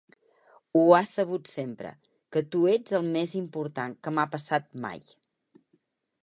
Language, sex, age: Catalan, female, 60-69